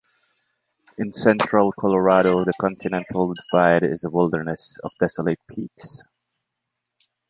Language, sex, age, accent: English, male, 30-39, Filipino